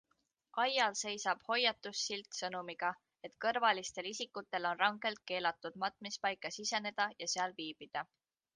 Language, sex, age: Estonian, female, 19-29